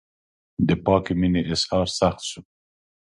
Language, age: Pashto, 60-69